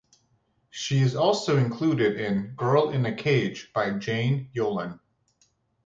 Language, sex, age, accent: English, male, 19-29, United States English